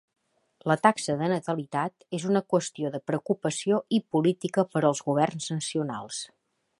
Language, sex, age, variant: Catalan, female, 50-59, Central